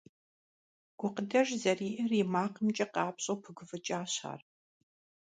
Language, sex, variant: Kabardian, female, Адыгэбзэ (Къэбэрдей, Кирил, псоми зэдай)